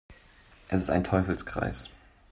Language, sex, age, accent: German, male, 19-29, Deutschland Deutsch